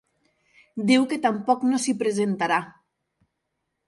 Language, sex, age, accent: Catalan, female, 19-29, central; nord-occidental